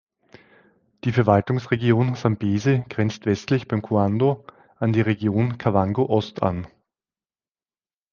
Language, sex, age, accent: German, male, 40-49, Österreichisches Deutsch